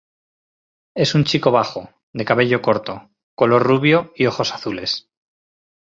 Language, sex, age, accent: Spanish, male, 30-39, España: Norte peninsular (Asturias, Castilla y León, Cantabria, País Vasco, Navarra, Aragón, La Rioja, Guadalajara, Cuenca)